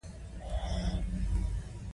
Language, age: Pashto, 19-29